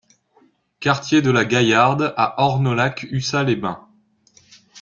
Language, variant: French, Français de métropole